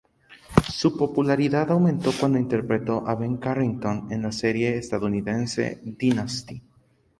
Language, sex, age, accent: Spanish, male, 19-29, México